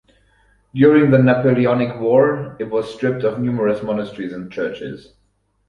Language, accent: English, German